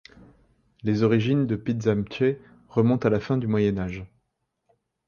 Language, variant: French, Français de métropole